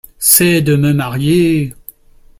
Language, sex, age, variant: French, male, 40-49, Français de métropole